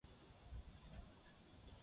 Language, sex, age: Japanese, female, 19-29